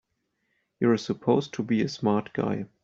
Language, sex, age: English, male, 30-39